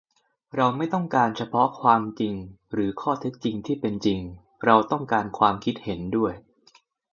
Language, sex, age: Thai, male, 19-29